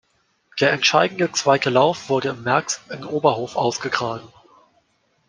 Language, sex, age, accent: German, male, 19-29, Deutschland Deutsch